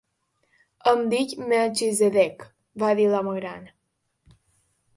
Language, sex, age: Catalan, female, under 19